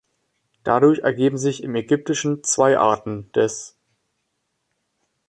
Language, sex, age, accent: German, male, under 19, Deutschland Deutsch